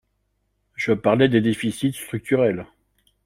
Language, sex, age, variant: French, male, 40-49, Français de métropole